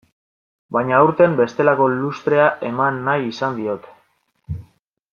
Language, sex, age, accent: Basque, male, 19-29, Mendebalekoa (Araba, Bizkaia, Gipuzkoako mendebaleko herri batzuk)